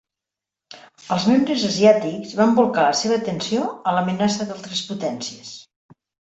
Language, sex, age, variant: Catalan, female, 60-69, Nord-Occidental